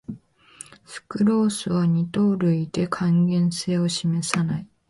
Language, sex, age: Japanese, female, 19-29